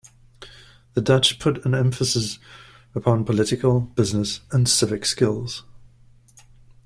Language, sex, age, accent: English, male, 30-39, Southern African (South Africa, Zimbabwe, Namibia)